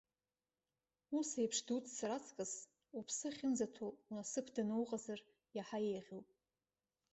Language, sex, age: Abkhazian, female, 30-39